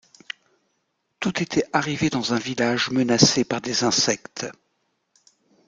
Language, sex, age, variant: French, female, 50-59, Français de métropole